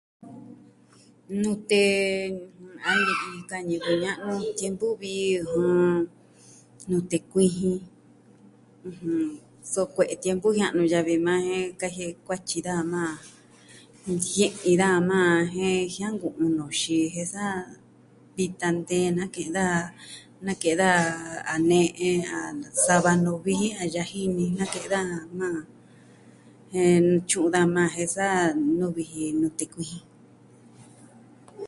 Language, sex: Southwestern Tlaxiaco Mixtec, female